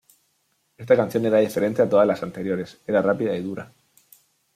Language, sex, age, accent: Spanish, male, 19-29, España: Sur peninsular (Andalucia, Extremadura, Murcia)